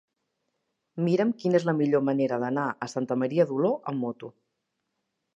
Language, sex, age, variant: Catalan, female, 40-49, Central